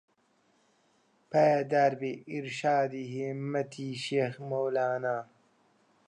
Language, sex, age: Central Kurdish, male, 19-29